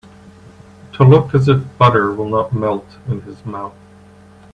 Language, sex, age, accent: English, male, 50-59, Canadian English